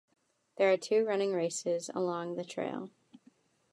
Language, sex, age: English, female, under 19